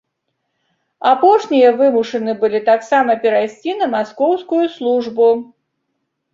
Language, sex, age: Belarusian, female, 60-69